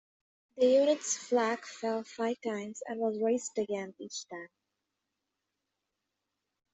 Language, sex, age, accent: English, female, 19-29, United States English